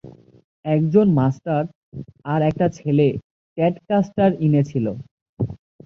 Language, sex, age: Bengali, male, 19-29